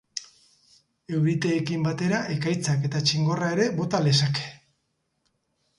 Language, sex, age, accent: Basque, male, 50-59, Mendebalekoa (Araba, Bizkaia, Gipuzkoako mendebaleko herri batzuk)